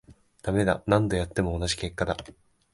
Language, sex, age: Japanese, male, 19-29